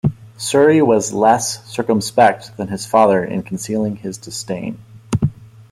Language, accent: English, United States English